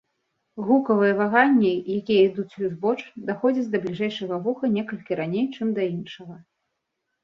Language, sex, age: Belarusian, female, 40-49